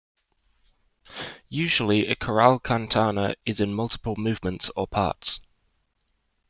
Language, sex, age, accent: English, male, 19-29, England English